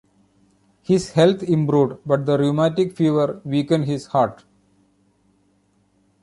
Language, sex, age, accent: English, male, 40-49, India and South Asia (India, Pakistan, Sri Lanka)